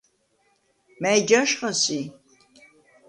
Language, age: Svan, 40-49